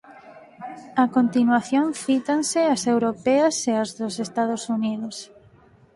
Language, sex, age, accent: Galician, female, 19-29, Normativo (estándar)